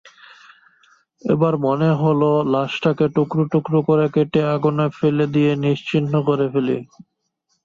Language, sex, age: Bengali, male, 19-29